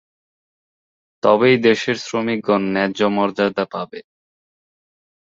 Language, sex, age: Bengali, male, 19-29